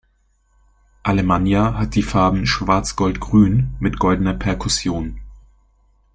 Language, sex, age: German, male, 19-29